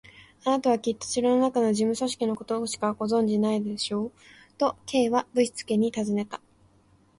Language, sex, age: Japanese, female, under 19